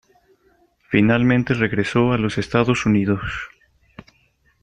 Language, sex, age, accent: Spanish, male, 19-29, México